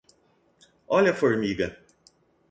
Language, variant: Portuguese, Portuguese (Brasil)